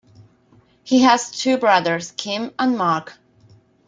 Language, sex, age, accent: English, female, 30-39, United States English